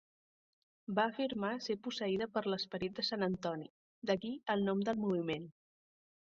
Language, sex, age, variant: Catalan, female, under 19, Central